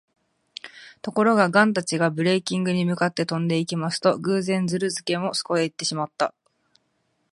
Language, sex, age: Japanese, female, 19-29